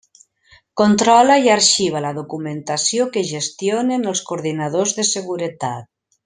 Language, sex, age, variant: Catalan, female, 50-59, Central